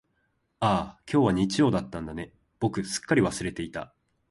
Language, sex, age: Japanese, male, 19-29